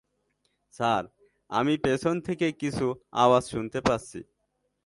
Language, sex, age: Bengali, male, 19-29